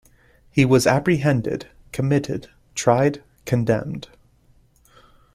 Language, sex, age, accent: English, male, 19-29, United States English